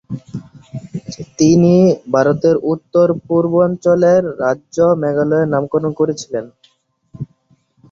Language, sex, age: Bengali, male, 19-29